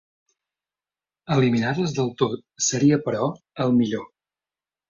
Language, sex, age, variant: Catalan, male, 30-39, Central